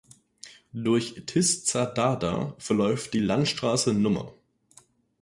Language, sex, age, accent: German, male, 19-29, Deutschland Deutsch